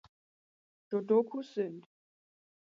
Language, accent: German, Deutschland Deutsch